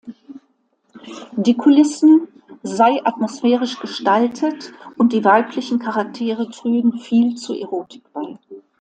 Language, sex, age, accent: German, female, 60-69, Deutschland Deutsch